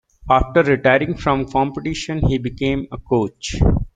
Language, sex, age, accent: English, male, 19-29, United States English